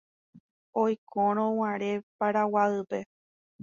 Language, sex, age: Guarani, female, 19-29